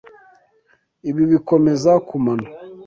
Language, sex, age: Kinyarwanda, male, 19-29